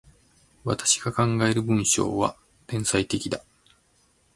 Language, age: Japanese, 50-59